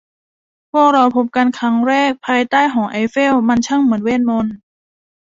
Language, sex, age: Thai, female, 19-29